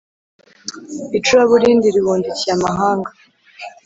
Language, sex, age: Kinyarwanda, female, 19-29